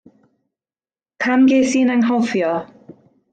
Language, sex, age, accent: Welsh, female, 19-29, Y Deyrnas Unedig Cymraeg